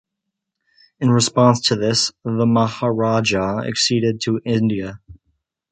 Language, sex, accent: English, male, United States English